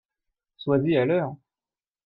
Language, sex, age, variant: French, male, 19-29, Français de métropole